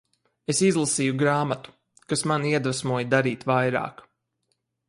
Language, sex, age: Latvian, male, 30-39